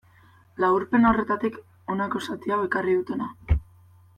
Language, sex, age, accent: Basque, female, 19-29, Mendebalekoa (Araba, Bizkaia, Gipuzkoako mendebaleko herri batzuk)